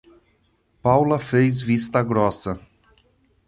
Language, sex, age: Portuguese, male, 60-69